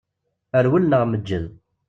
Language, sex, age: Kabyle, male, 19-29